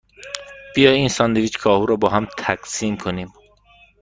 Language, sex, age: Persian, male, 19-29